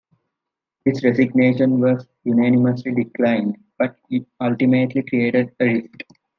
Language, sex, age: English, male, under 19